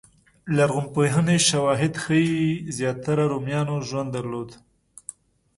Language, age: Pashto, 30-39